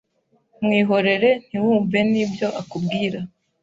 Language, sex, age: Kinyarwanda, female, 19-29